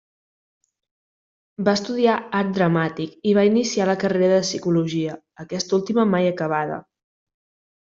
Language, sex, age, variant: Catalan, female, 19-29, Central